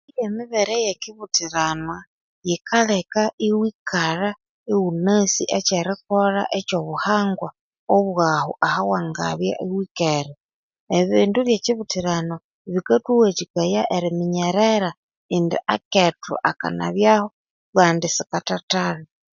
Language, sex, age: Konzo, female, 40-49